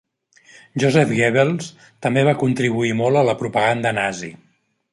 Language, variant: Catalan, Central